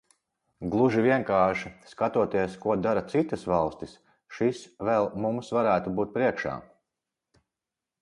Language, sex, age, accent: Latvian, male, 30-39, Vidzemes